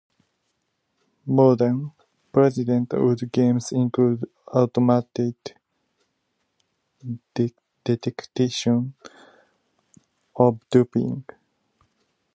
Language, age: English, 19-29